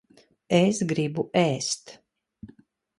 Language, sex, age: Latvian, female, 40-49